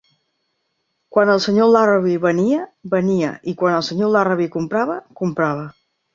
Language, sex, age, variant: Catalan, female, 50-59, Central